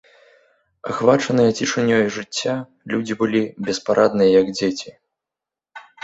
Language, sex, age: Belarusian, male, 30-39